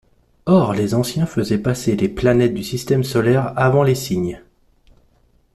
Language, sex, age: French, male, 40-49